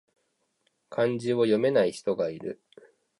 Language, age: Japanese, 30-39